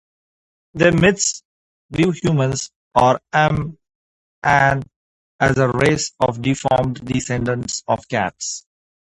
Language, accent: English, India and South Asia (India, Pakistan, Sri Lanka)